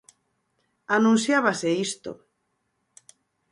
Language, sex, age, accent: Galician, female, 50-59, Atlántico (seseo e gheada)